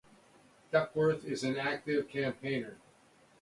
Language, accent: English, United States English